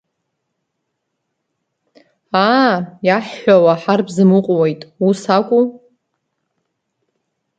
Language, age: Abkhazian, 30-39